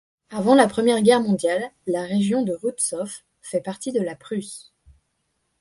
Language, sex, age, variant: French, female, 19-29, Français de métropole